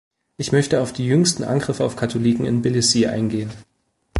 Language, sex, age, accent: German, male, 19-29, Deutschland Deutsch